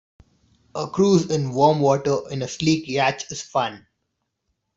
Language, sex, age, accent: English, male, 19-29, India and South Asia (India, Pakistan, Sri Lanka)